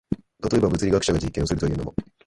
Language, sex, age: Japanese, male, 19-29